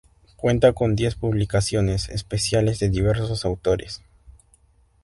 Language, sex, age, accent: Spanish, male, 19-29, Andino-Pacífico: Colombia, Perú, Ecuador, oeste de Bolivia y Venezuela andina